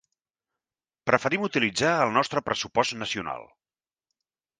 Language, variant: Catalan, Central